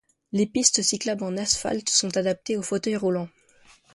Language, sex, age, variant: French, male, under 19, Français de métropole